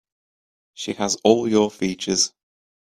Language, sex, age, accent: English, male, 19-29, England English